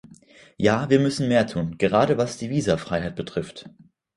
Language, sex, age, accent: German, male, under 19, Deutschland Deutsch